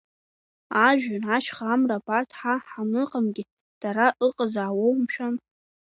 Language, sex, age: Abkhazian, female, 19-29